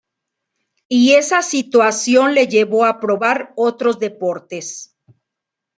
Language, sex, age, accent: Spanish, female, 40-49, México